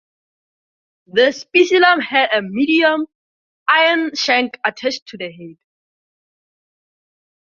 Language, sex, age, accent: English, female, under 19, Southern African (South Africa, Zimbabwe, Namibia)